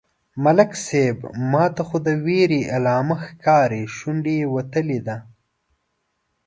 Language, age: Pashto, 19-29